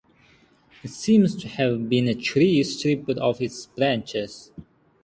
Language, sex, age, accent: English, male, 19-29, United States English; England English